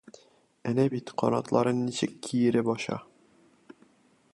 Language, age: Tatar, 30-39